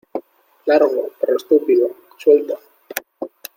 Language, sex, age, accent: Spanish, male, 19-29, España: Norte peninsular (Asturias, Castilla y León, Cantabria, País Vasco, Navarra, Aragón, La Rioja, Guadalajara, Cuenca)